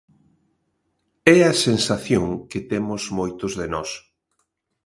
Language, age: Galician, 50-59